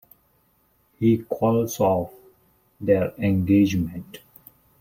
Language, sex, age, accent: English, male, 30-39, India and South Asia (India, Pakistan, Sri Lanka)